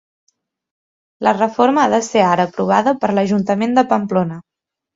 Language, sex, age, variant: Catalan, female, 19-29, Central